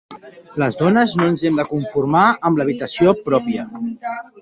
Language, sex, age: Catalan, male, 30-39